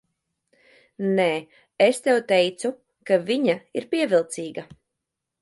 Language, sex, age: Latvian, female, 30-39